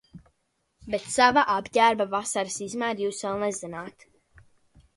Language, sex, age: Latvian, female, under 19